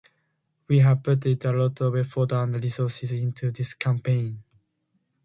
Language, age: English, 19-29